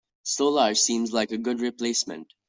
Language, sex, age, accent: English, male, under 19, India and South Asia (India, Pakistan, Sri Lanka)